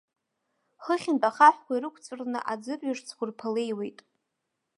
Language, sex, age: Abkhazian, female, 19-29